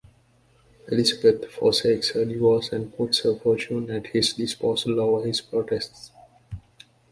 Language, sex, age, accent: English, male, 19-29, United States English